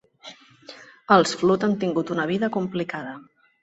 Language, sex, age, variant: Catalan, female, 50-59, Central